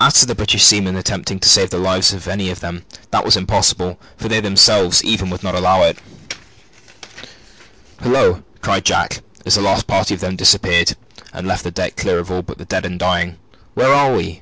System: none